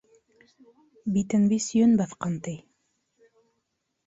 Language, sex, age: Bashkir, female, 19-29